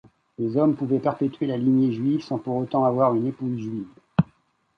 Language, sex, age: French, male, 50-59